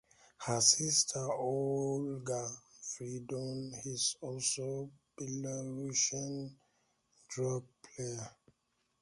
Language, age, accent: English, 19-29, United States English; England English